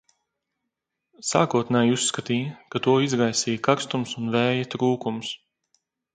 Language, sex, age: Latvian, male, 19-29